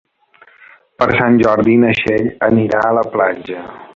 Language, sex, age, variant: Catalan, male, 50-59, Balear